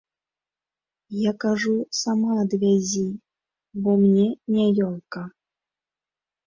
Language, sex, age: Belarusian, female, 30-39